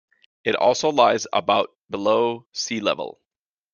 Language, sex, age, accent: English, male, 40-49, United States English